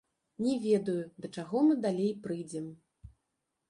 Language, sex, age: Belarusian, female, 40-49